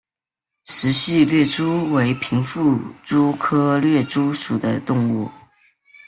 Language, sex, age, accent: Chinese, male, under 19, 出生地：湖南省